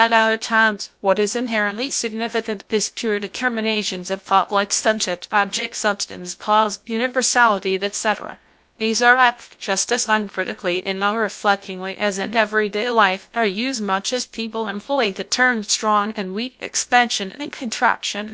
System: TTS, GlowTTS